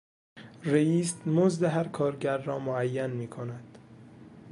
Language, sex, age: Persian, male, 19-29